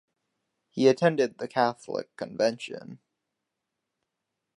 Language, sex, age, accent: English, male, under 19, United States English